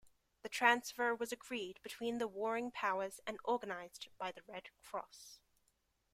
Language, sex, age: English, female, 19-29